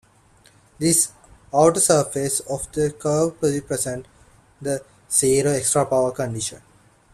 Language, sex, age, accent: English, male, 19-29, India and South Asia (India, Pakistan, Sri Lanka)